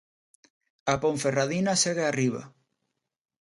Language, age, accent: Galician, 19-29, Normativo (estándar)